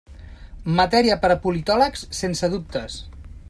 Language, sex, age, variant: Catalan, male, 40-49, Central